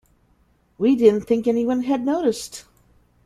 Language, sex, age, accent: English, female, 50-59, United States English